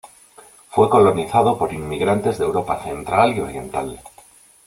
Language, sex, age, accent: Spanish, male, 40-49, España: Norte peninsular (Asturias, Castilla y León, Cantabria, País Vasco, Navarra, Aragón, La Rioja, Guadalajara, Cuenca)